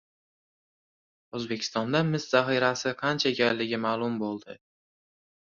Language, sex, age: Uzbek, male, under 19